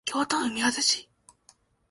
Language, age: Japanese, 19-29